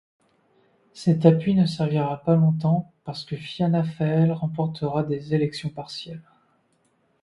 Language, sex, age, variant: French, male, 19-29, Français de métropole